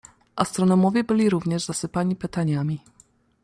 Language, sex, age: Polish, female, 19-29